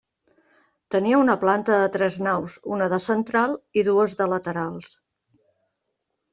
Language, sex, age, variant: Catalan, female, 40-49, Central